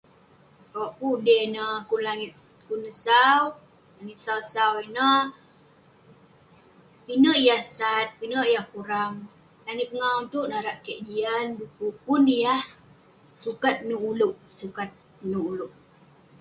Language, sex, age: Western Penan, female, under 19